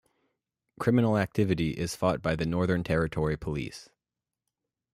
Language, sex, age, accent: English, male, 19-29, United States English